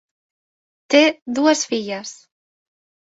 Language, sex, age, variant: Catalan, female, 19-29, Central